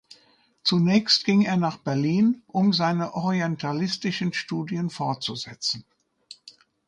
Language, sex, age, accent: German, female, 70-79, Deutschland Deutsch